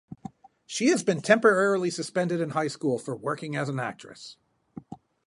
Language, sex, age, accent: English, male, 40-49, United States English